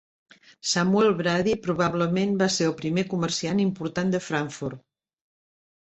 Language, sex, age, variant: Catalan, female, 70-79, Central